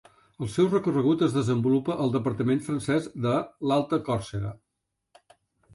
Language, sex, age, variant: Catalan, male, 60-69, Central